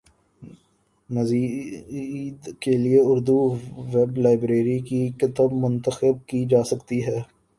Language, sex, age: Urdu, male, 19-29